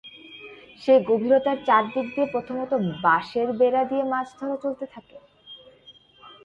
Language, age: Bengali, 19-29